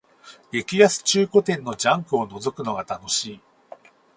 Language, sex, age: Japanese, male, 40-49